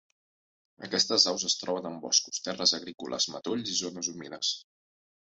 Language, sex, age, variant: Catalan, male, 30-39, Central